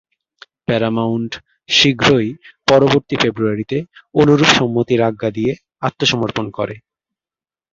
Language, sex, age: Bengali, male, 19-29